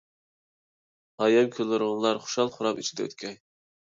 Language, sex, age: Uyghur, male, 19-29